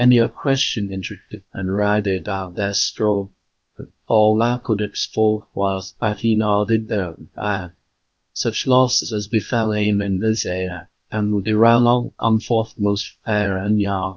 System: TTS, VITS